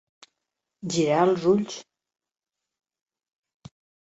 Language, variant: Catalan, Nord-Occidental